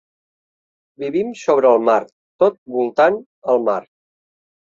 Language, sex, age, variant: Catalan, male, 40-49, Central